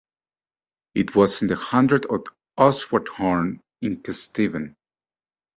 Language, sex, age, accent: English, male, 40-49, United States English